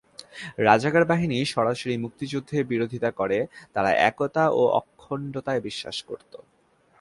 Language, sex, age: Bengali, male, 19-29